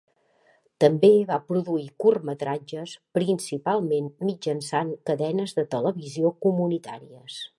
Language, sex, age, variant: Catalan, female, 50-59, Central